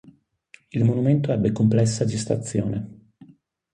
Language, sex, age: Italian, male, 40-49